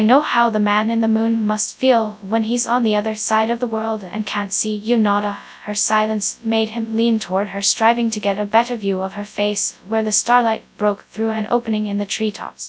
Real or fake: fake